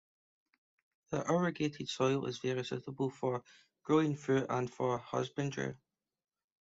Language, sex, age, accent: English, male, 19-29, Scottish English